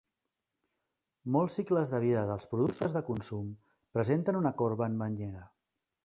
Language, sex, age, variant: Catalan, male, 40-49, Central